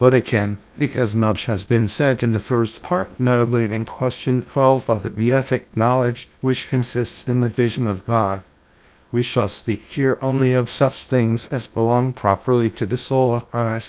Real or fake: fake